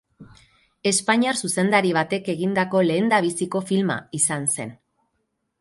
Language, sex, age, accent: Basque, female, 50-59, Mendebalekoa (Araba, Bizkaia, Gipuzkoako mendebaleko herri batzuk)